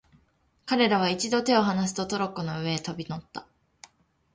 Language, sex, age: Japanese, female, 19-29